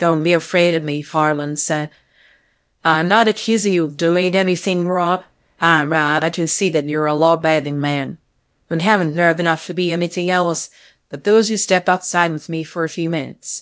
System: TTS, VITS